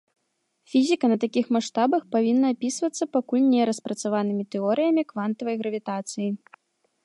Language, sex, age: Belarusian, female, 19-29